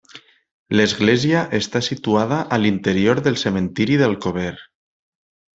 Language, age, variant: Catalan, 30-39, Nord-Occidental